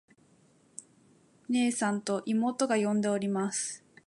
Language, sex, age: Japanese, female, 19-29